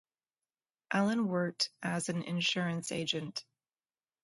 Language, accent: English, United States English